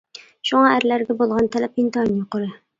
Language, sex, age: Uyghur, female, 19-29